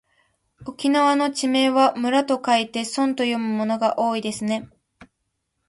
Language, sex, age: Japanese, female, 19-29